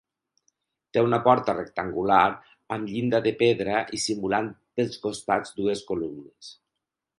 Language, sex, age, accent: Catalan, male, 40-49, valencià